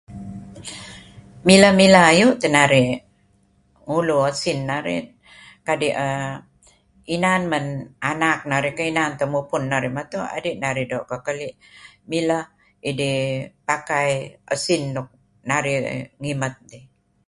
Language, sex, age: Kelabit, female, 70-79